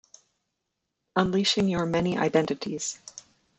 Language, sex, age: English, female, 30-39